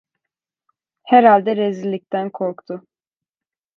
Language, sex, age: Turkish, female, 19-29